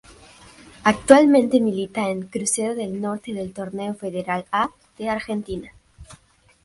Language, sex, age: Spanish, female, under 19